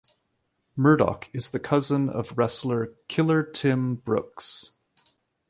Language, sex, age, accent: English, male, 30-39, Canadian English